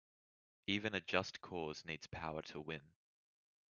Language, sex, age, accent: English, male, under 19, Australian English